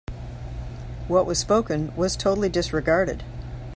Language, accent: English, United States English